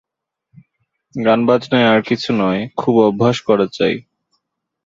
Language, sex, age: Bengali, male, 19-29